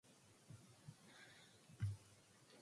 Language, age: English, 19-29